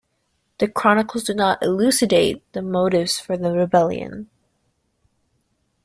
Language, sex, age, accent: English, female, under 19, United States English